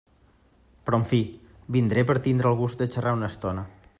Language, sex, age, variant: Catalan, male, 30-39, Central